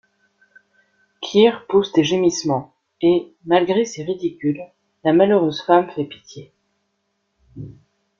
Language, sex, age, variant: French, female, 19-29, Français de métropole